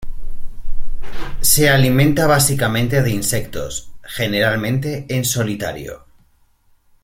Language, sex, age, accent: Spanish, male, 30-39, España: Norte peninsular (Asturias, Castilla y León, Cantabria, País Vasco, Navarra, Aragón, La Rioja, Guadalajara, Cuenca)